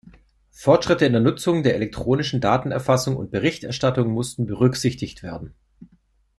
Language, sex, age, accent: German, male, 40-49, Deutschland Deutsch